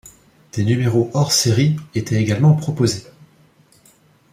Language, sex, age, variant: French, male, 19-29, Français de métropole